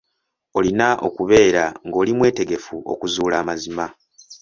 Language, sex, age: Ganda, male, 19-29